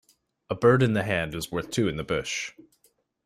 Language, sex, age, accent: English, male, 19-29, Canadian English